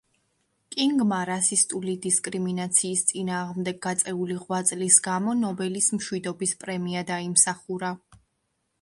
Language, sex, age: Georgian, female, 19-29